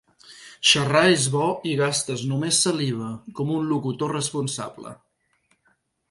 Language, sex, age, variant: Catalan, male, 50-59, Central